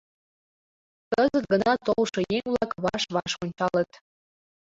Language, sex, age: Mari, female, 19-29